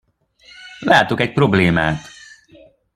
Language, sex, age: Hungarian, male, 30-39